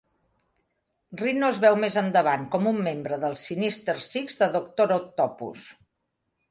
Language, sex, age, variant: Catalan, female, 50-59, Central